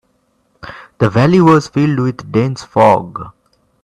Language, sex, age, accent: English, male, 19-29, India and South Asia (India, Pakistan, Sri Lanka)